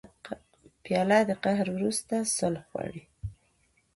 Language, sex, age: Pashto, female, 19-29